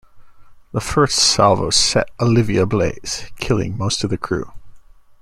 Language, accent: English, United States English